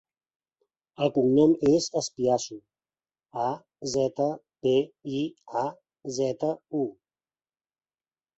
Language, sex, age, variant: Catalan, male, 40-49, Central